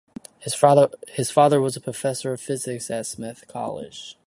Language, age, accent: English, under 19, United States English